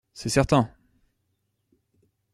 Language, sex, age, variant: French, male, 40-49, Français de métropole